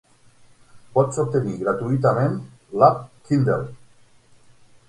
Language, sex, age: Catalan, male, 50-59